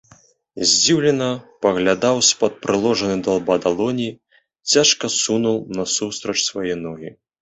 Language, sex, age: Belarusian, male, 19-29